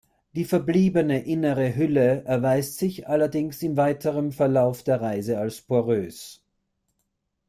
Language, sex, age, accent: German, male, 40-49, Österreichisches Deutsch